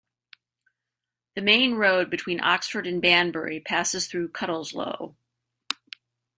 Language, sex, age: English, female, 50-59